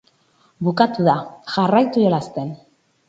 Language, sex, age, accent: Basque, female, 30-39, Mendebalekoa (Araba, Bizkaia, Gipuzkoako mendebaleko herri batzuk)